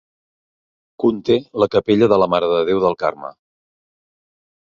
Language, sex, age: Catalan, male, 50-59